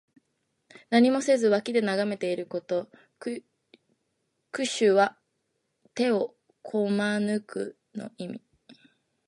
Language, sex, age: Japanese, female, 19-29